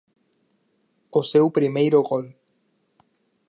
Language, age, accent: Galician, 19-29, Oriental (común en zona oriental)